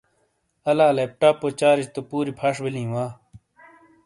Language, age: Shina, 30-39